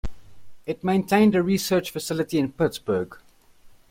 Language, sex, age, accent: English, male, 30-39, Southern African (South Africa, Zimbabwe, Namibia)